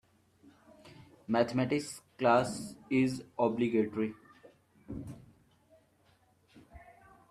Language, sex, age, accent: English, male, 19-29, United States English